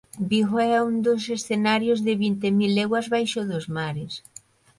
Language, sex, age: Galician, female, 50-59